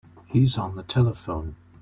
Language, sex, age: English, male, 19-29